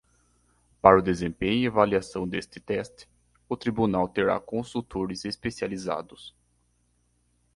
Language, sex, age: Portuguese, male, 19-29